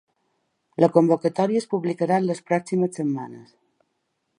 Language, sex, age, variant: Catalan, female, 40-49, Balear